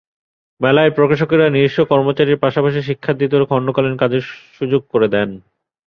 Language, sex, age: Bengali, male, 30-39